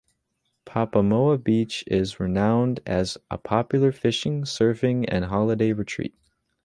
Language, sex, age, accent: English, male, under 19, United States English